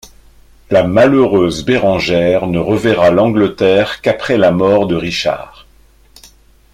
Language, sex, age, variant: French, male, 50-59, Français de métropole